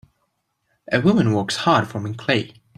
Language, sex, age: English, male, 19-29